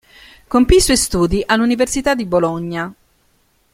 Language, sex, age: Italian, female, 40-49